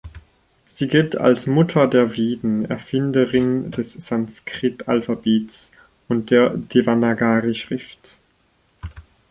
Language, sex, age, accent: German, male, 30-39, Deutschland Deutsch